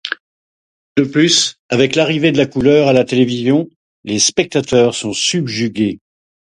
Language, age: French, 50-59